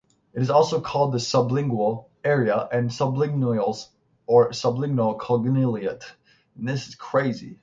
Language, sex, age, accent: English, male, 19-29, United States English